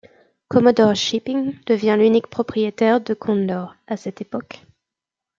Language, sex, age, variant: French, female, 19-29, Français de métropole